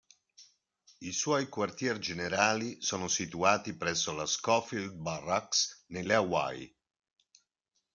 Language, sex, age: Italian, male, 50-59